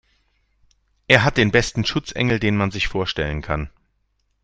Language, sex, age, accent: German, male, 50-59, Deutschland Deutsch